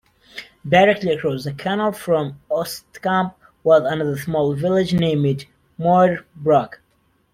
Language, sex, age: English, male, 19-29